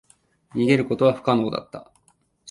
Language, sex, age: Japanese, male, 40-49